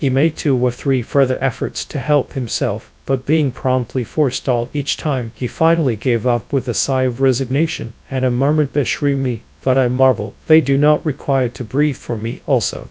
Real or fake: fake